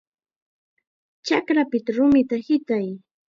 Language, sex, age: Chiquián Ancash Quechua, female, 19-29